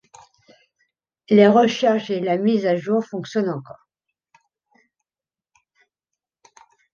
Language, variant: French, Français de métropole